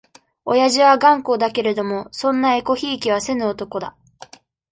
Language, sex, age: Japanese, female, 19-29